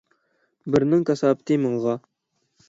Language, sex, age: Uyghur, male, 19-29